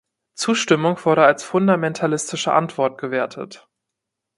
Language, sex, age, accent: German, male, 19-29, Deutschland Deutsch